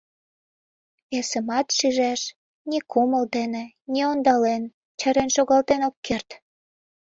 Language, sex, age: Mari, female, 19-29